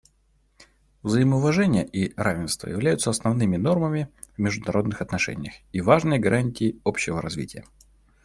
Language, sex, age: Russian, male, 30-39